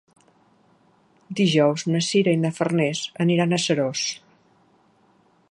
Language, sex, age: Catalan, female, 60-69